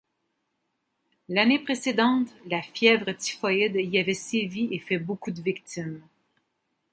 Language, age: French, 50-59